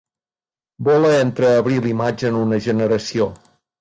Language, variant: Catalan, Nord-Occidental